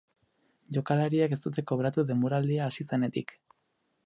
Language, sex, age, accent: Basque, male, 19-29, Erdialdekoa edo Nafarra (Gipuzkoa, Nafarroa)